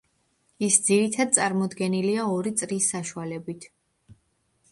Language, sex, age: Georgian, female, 19-29